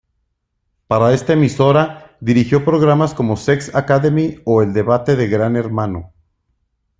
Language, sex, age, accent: Spanish, male, 40-49, México